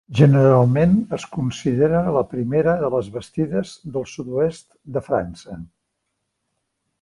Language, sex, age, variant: Catalan, male, 60-69, Central